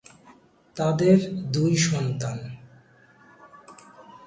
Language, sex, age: Bengali, male, 19-29